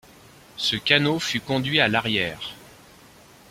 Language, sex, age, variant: French, male, 50-59, Français de métropole